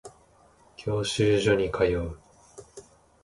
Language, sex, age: Japanese, male, 19-29